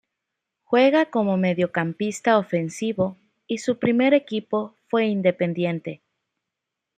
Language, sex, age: Spanish, female, 19-29